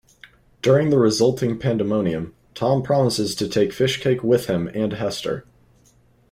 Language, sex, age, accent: English, male, 19-29, United States English